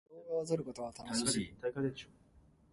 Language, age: Japanese, under 19